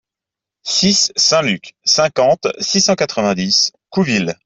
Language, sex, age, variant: French, male, 19-29, Français de métropole